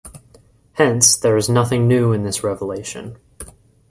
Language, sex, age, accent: English, male, 19-29, United States English